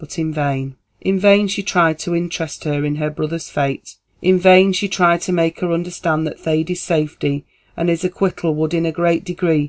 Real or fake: real